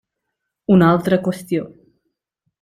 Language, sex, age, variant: Catalan, female, 19-29, Nord-Occidental